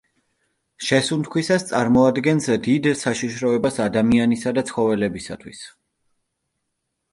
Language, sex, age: Georgian, male, 19-29